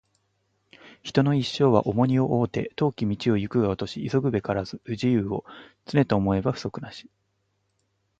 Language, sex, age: Japanese, male, 30-39